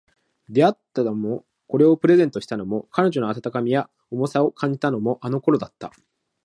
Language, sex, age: Japanese, male, 19-29